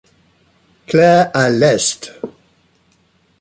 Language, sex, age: French, male, 60-69